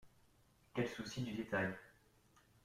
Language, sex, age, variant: French, male, under 19, Français de métropole